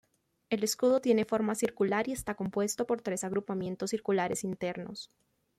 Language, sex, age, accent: Spanish, female, 19-29, Caribe: Cuba, Venezuela, Puerto Rico, República Dominicana, Panamá, Colombia caribeña, México caribeño, Costa del golfo de México